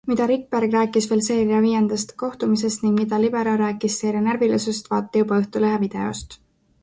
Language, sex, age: Estonian, female, 19-29